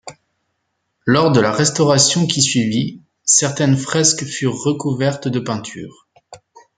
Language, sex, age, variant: French, male, 19-29, Français de métropole